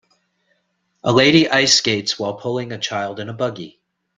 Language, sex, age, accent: English, male, 40-49, United States English